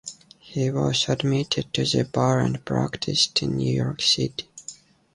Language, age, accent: English, under 19, United States English